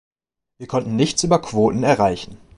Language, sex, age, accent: German, male, 19-29, Deutschland Deutsch